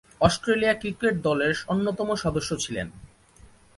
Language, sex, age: Bengali, male, 19-29